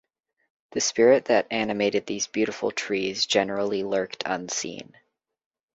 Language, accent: English, United States English